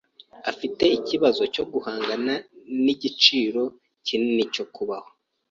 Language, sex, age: Kinyarwanda, male, 19-29